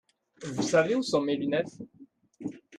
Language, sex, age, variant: French, male, 40-49, Français de métropole